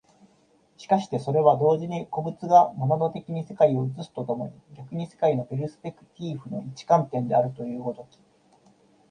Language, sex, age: Japanese, male, 30-39